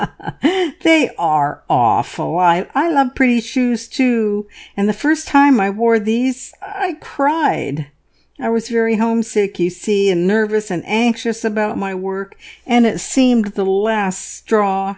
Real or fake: real